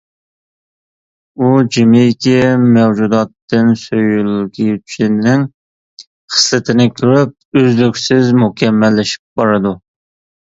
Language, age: Uyghur, 30-39